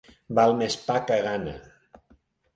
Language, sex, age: Catalan, male, 50-59